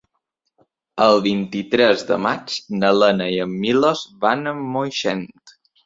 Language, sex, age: Catalan, male, under 19